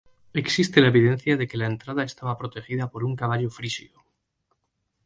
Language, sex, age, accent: Spanish, male, 30-39, España: Norte peninsular (Asturias, Castilla y León, Cantabria, País Vasco, Navarra, Aragón, La Rioja, Guadalajara, Cuenca)